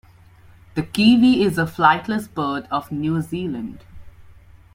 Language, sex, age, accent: English, male, 19-29, India and South Asia (India, Pakistan, Sri Lanka)